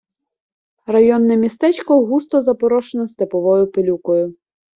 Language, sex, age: Ukrainian, female, 19-29